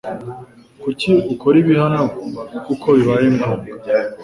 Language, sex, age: Kinyarwanda, male, 19-29